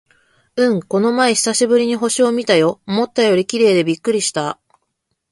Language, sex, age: Japanese, female, 40-49